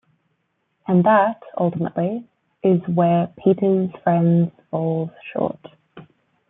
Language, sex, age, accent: English, female, 19-29, Australian English